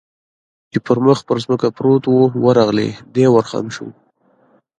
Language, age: Pashto, 19-29